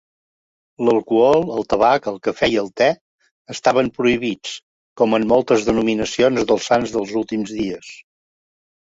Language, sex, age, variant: Catalan, male, 70-79, Central